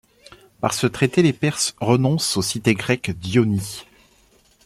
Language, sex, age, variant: French, male, 40-49, Français de métropole